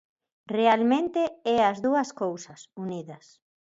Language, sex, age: Galician, female, 50-59